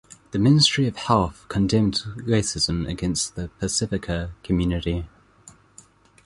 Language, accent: English, New Zealand English